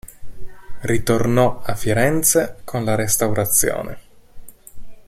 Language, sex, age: Italian, male, 30-39